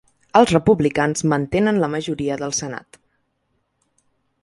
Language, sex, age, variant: Catalan, female, 19-29, Central